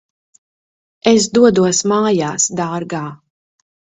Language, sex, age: Latvian, female, 30-39